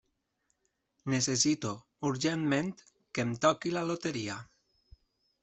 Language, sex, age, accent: Catalan, male, 30-39, valencià